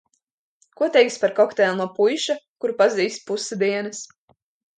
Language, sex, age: Latvian, female, under 19